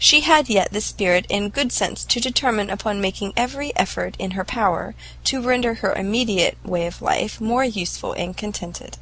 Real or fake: real